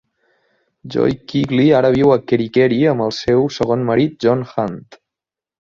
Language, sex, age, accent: Catalan, male, 19-29, Oriental